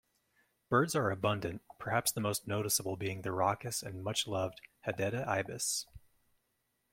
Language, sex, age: English, male, 30-39